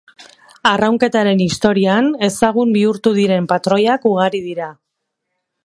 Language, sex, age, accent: Basque, female, 40-49, Erdialdekoa edo Nafarra (Gipuzkoa, Nafarroa)